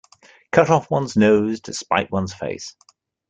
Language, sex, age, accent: English, male, 60-69, England English